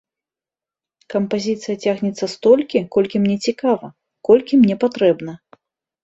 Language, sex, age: Belarusian, female, 30-39